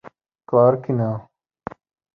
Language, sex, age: Portuguese, male, 19-29